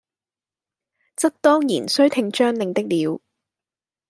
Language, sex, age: Cantonese, female, 19-29